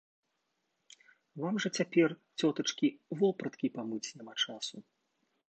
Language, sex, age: Belarusian, male, 40-49